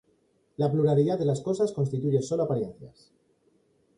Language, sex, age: Spanish, male, 40-49